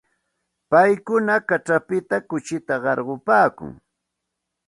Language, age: Santa Ana de Tusi Pasco Quechua, 40-49